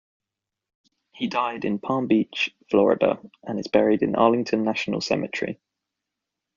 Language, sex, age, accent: English, male, 19-29, England English